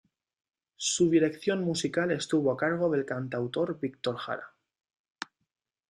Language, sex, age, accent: Spanish, male, 19-29, España: Centro-Sur peninsular (Madrid, Toledo, Castilla-La Mancha)